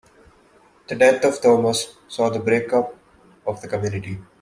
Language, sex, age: English, male, 19-29